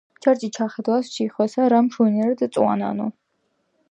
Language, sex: Georgian, female